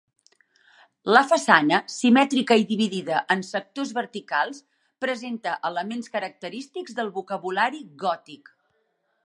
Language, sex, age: Catalan, female, 40-49